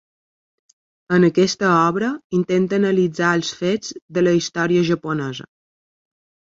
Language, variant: Catalan, Balear